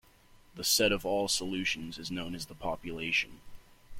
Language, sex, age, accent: English, male, 19-29, United States English